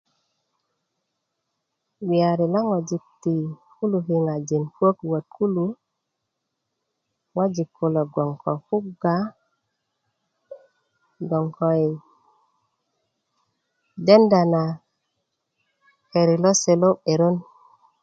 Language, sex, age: Kuku, female, 19-29